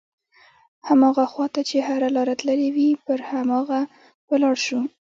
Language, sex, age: Pashto, female, 19-29